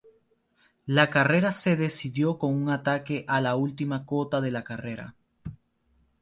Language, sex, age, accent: Spanish, male, 19-29, Caribe: Cuba, Venezuela, Puerto Rico, República Dominicana, Panamá, Colombia caribeña, México caribeño, Costa del golfo de México